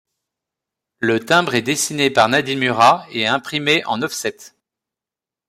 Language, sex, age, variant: French, male, 40-49, Français de métropole